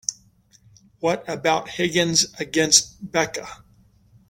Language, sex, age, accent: English, male, 50-59, United States English